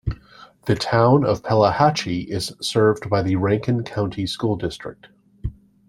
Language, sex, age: English, male, 40-49